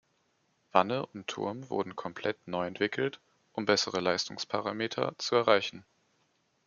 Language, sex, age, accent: German, male, 19-29, Deutschland Deutsch